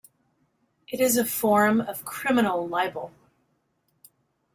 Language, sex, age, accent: English, female, 50-59, United States English